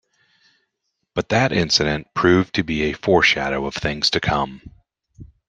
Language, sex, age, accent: English, male, 40-49, United States English